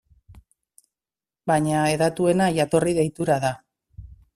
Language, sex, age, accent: Basque, female, 40-49, Mendebalekoa (Araba, Bizkaia, Gipuzkoako mendebaleko herri batzuk)